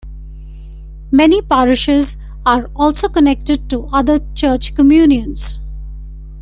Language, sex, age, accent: English, female, 50-59, India and South Asia (India, Pakistan, Sri Lanka)